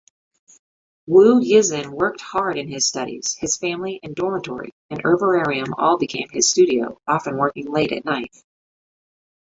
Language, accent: English, United States English